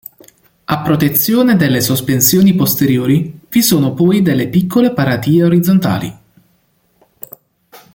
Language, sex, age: Italian, male, 19-29